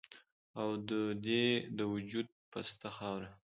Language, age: Pashto, 19-29